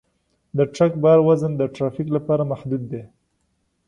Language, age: Pashto, 30-39